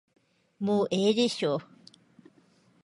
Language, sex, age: Japanese, female, 19-29